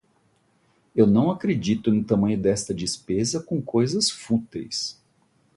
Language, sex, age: Portuguese, male, 50-59